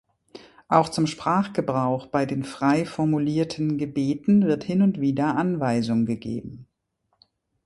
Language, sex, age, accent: German, female, 50-59, Deutschland Deutsch